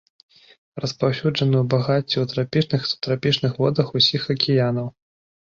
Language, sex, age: Belarusian, male, 19-29